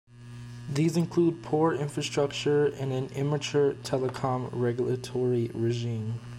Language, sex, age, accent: English, male, 19-29, United States English